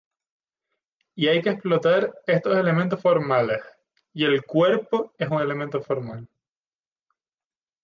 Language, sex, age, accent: Spanish, male, 19-29, España: Islas Canarias